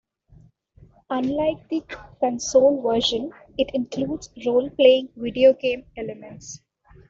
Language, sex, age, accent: English, female, 19-29, India and South Asia (India, Pakistan, Sri Lanka)